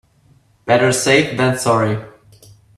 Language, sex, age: English, male, 19-29